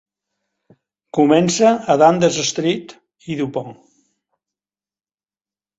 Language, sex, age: Catalan, male, 70-79